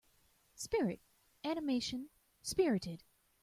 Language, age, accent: English, 30-39, United States English